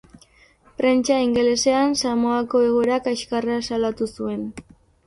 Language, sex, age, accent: Basque, female, 19-29, Mendebalekoa (Araba, Bizkaia, Gipuzkoako mendebaleko herri batzuk)